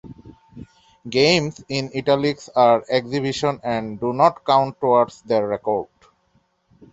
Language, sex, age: English, male, 19-29